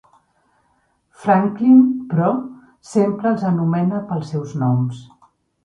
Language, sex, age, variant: Catalan, female, 50-59, Central